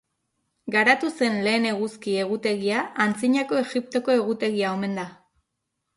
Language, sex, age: Basque, female, 30-39